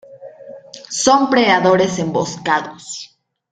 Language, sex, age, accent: Spanish, female, 19-29, México